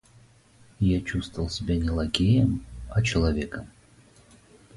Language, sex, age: Russian, male, 40-49